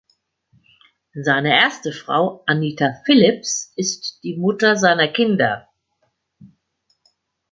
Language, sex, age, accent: German, female, 60-69, Deutschland Deutsch